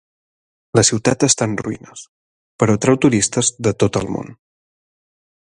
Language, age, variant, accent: Catalan, 30-39, Central, central; Garrotxi